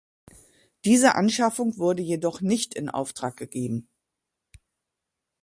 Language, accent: German, Deutschland Deutsch